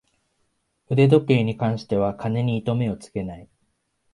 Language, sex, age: Japanese, male, 19-29